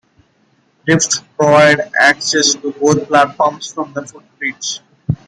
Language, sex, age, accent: English, male, under 19, India and South Asia (India, Pakistan, Sri Lanka)